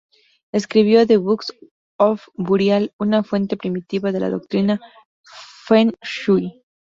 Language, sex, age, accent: Spanish, female, 19-29, México